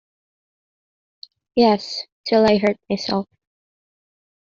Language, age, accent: English, 19-29, Filipino